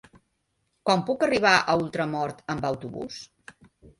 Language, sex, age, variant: Catalan, female, 50-59, Central